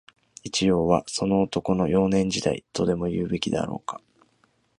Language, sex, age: Japanese, male, 19-29